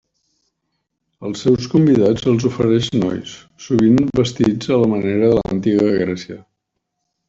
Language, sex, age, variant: Catalan, male, 50-59, Central